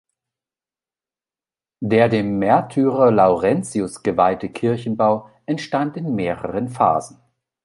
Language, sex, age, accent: German, male, 40-49, Deutschland Deutsch